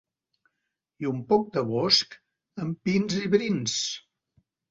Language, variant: Catalan, Central